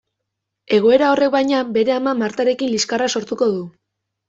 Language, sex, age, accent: Basque, female, under 19, Erdialdekoa edo Nafarra (Gipuzkoa, Nafarroa)